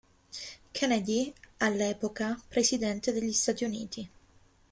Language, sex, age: Italian, female, 19-29